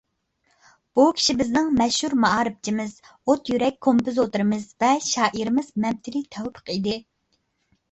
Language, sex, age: Uyghur, female, 19-29